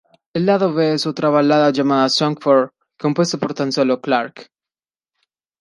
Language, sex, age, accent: Spanish, male, 19-29, Andino-Pacífico: Colombia, Perú, Ecuador, oeste de Bolivia y Venezuela andina